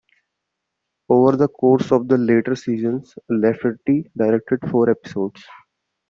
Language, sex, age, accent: English, male, 19-29, India and South Asia (India, Pakistan, Sri Lanka)